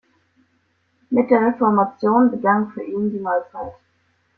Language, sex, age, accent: German, female, under 19, Deutschland Deutsch